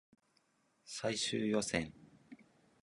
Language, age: Japanese, 19-29